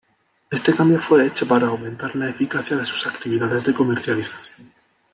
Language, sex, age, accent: Spanish, male, 30-39, España: Sur peninsular (Andalucia, Extremadura, Murcia)